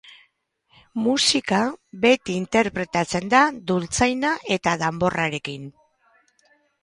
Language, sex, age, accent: Basque, female, 60-69, Erdialdekoa edo Nafarra (Gipuzkoa, Nafarroa)